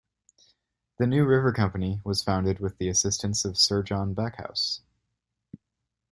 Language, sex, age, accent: English, male, 19-29, United States English